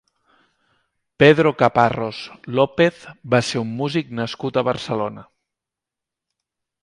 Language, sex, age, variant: Catalan, male, 19-29, Central